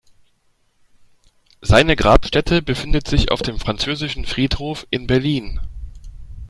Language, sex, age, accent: German, male, 30-39, Deutschland Deutsch